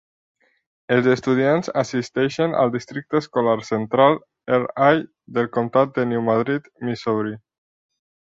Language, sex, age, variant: Catalan, male, under 19, Nord-Occidental